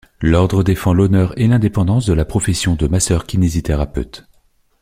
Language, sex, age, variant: French, male, 30-39, Français de métropole